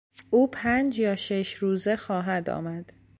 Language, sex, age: Persian, female, 19-29